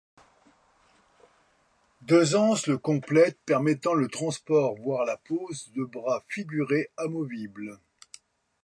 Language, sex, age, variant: French, male, 60-69, Français de métropole